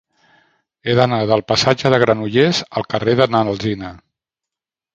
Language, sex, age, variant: Catalan, male, 60-69, Central